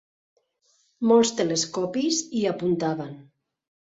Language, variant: Catalan, Central